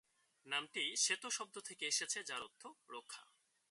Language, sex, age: Bengali, male, 19-29